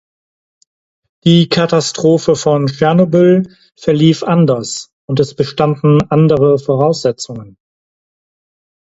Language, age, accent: German, 40-49, Deutschland Deutsch